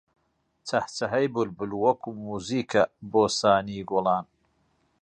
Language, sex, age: Central Kurdish, male, 40-49